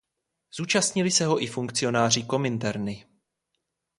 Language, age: Czech, 19-29